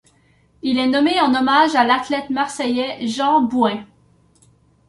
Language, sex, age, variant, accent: French, female, 19-29, Français d'Amérique du Nord, Français du Canada